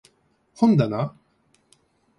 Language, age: Japanese, 50-59